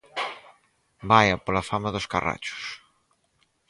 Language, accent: Galician, Normativo (estándar)